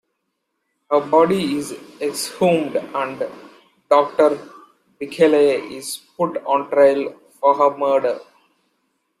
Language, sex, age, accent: English, male, 19-29, India and South Asia (India, Pakistan, Sri Lanka)